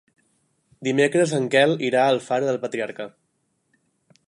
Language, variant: Catalan, Central